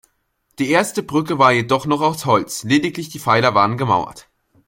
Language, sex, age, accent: German, male, under 19, Deutschland Deutsch